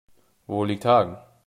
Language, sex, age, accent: German, male, 30-39, Deutschland Deutsch